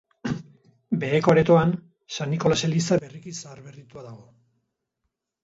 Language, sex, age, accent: Basque, male, 50-59, Erdialdekoa edo Nafarra (Gipuzkoa, Nafarroa)